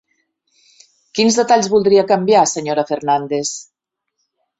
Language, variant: Catalan, Central